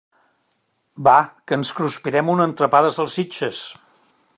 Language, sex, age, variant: Catalan, male, 50-59, Central